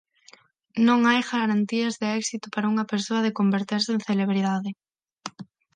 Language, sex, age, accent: Galician, female, under 19, Central (gheada); Neofalante